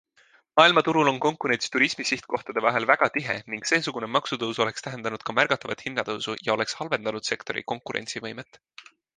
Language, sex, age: Estonian, male, 19-29